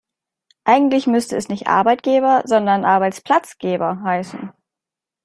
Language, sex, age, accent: German, female, 19-29, Deutschland Deutsch